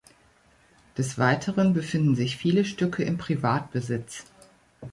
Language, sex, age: German, female, 50-59